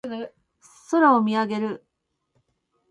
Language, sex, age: Japanese, female, 50-59